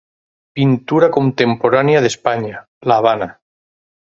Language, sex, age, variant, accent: Catalan, male, 50-59, Valencià meridional, valencià